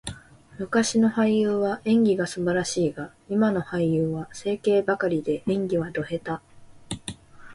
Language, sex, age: Japanese, female, 19-29